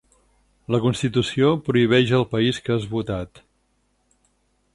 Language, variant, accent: Catalan, Central, Barceloní